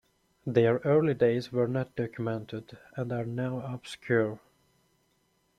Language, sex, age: English, male, 19-29